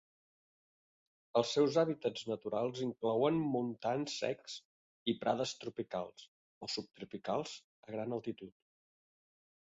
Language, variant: Catalan, Central